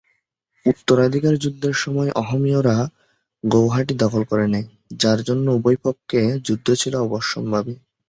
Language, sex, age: Bengali, male, 19-29